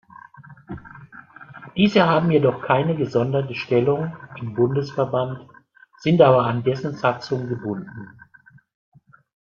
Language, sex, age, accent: German, male, 50-59, Deutschland Deutsch